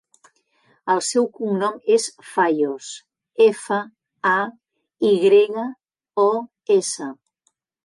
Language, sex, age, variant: Catalan, female, 50-59, Central